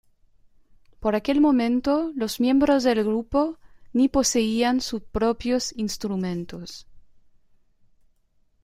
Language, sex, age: Spanish, female, 30-39